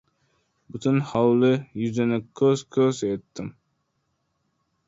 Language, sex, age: Uzbek, male, under 19